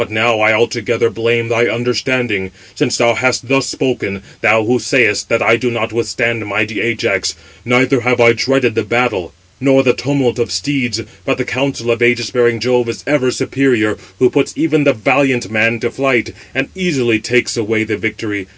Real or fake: real